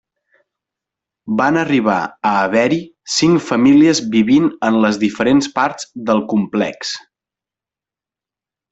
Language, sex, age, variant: Catalan, male, 19-29, Central